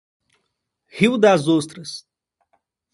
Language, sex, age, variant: Portuguese, male, 30-39, Portuguese (Brasil)